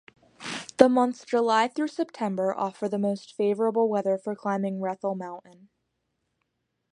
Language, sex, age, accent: English, female, under 19, United States English